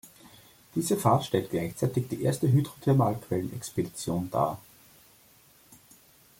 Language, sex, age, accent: German, male, 30-39, Österreichisches Deutsch